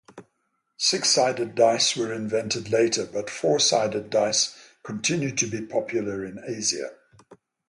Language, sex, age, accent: English, male, 70-79, England English; Southern African (South Africa, Zimbabwe, Namibia)